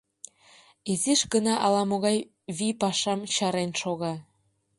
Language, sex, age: Mari, female, 19-29